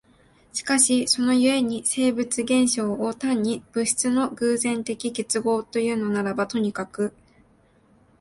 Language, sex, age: Japanese, female, 19-29